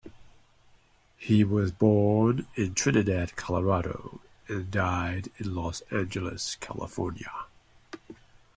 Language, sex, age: English, male, 50-59